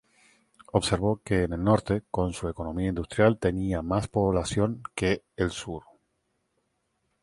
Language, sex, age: Spanish, male, 40-49